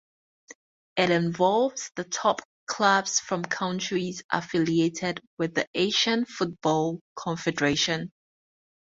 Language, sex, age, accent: English, female, 30-39, United States English